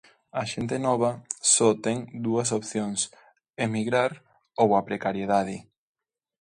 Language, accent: Galician, Normativo (estándar)